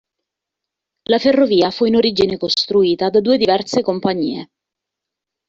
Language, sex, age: Italian, female, 40-49